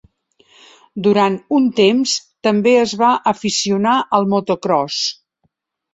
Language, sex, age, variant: Catalan, female, 60-69, Central